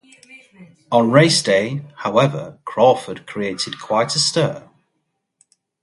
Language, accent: English, England English